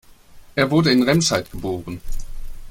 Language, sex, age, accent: German, male, 40-49, Deutschland Deutsch